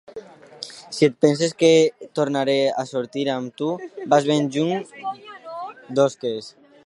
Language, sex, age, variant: Catalan, male, under 19, Alacantí